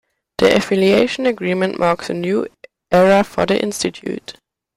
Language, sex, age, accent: English, male, under 19, United States English